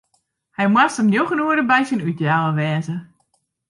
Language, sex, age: Western Frisian, female, 40-49